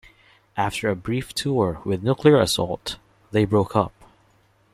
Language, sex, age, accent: English, male, 19-29, Filipino